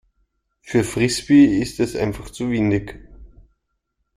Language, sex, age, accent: German, male, 30-39, Österreichisches Deutsch